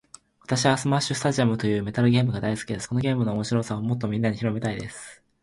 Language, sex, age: Japanese, male, under 19